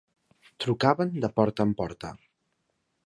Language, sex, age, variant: Catalan, female, 40-49, Central